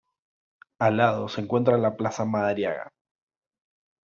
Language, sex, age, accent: Spanish, male, 19-29, Rioplatense: Argentina, Uruguay, este de Bolivia, Paraguay